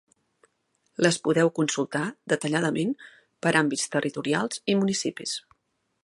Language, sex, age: Catalan, female, 40-49